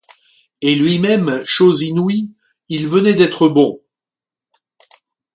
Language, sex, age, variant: French, male, 50-59, Français de métropole